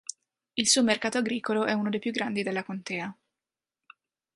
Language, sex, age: Italian, female, under 19